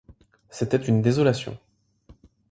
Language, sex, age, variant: French, male, 19-29, Français de métropole